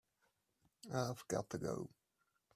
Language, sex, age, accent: English, male, 19-29, England English